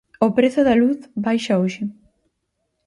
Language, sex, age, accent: Galician, female, 19-29, Central (gheada)